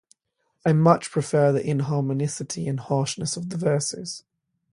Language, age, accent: English, 19-29, England English; London English